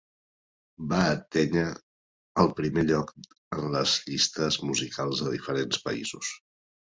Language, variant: Catalan, Nord-Occidental